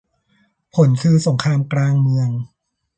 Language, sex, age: Thai, male, 40-49